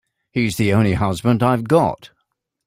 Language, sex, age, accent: English, male, 70-79, England English